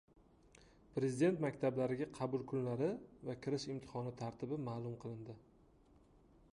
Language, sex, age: Uzbek, male, 30-39